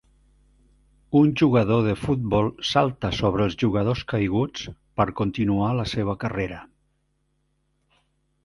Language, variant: Catalan, Central